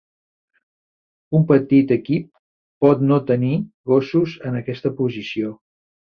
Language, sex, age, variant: Catalan, male, 60-69, Central